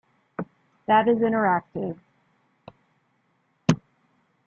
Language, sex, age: English, female, 19-29